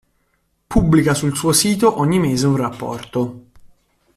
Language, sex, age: Italian, male, 19-29